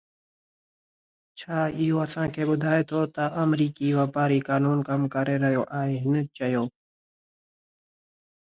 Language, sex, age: Sindhi, male, 19-29